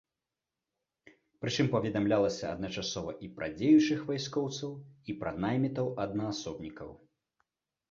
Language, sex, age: Belarusian, male, 30-39